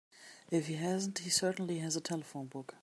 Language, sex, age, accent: English, female, 40-49, England English